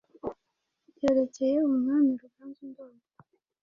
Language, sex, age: Kinyarwanda, female, 30-39